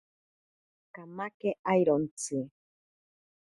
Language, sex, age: Ashéninka Perené, female, 30-39